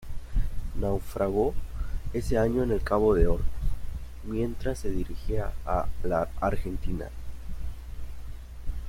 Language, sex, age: Spanish, male, 19-29